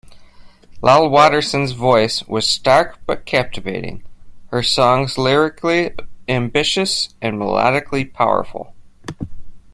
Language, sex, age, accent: English, male, 40-49, United States English